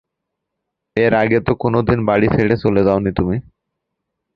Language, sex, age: Bengali, male, 19-29